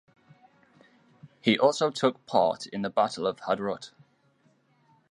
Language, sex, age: English, male, 19-29